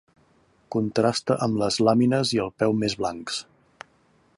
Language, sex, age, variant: Catalan, male, 40-49, Central